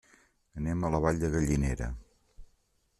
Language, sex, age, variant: Catalan, male, 50-59, Central